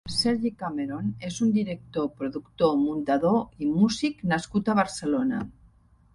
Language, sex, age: Catalan, female, 50-59